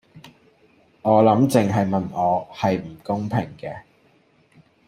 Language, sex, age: Cantonese, male, 30-39